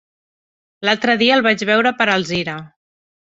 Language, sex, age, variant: Catalan, female, 40-49, Central